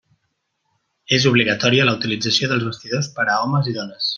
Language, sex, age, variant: Catalan, male, 30-39, Central